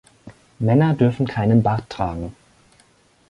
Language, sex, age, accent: German, male, 19-29, Deutschland Deutsch